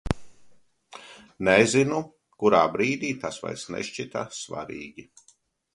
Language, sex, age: Latvian, male, 40-49